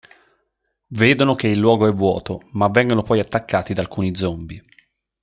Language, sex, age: Italian, male, 19-29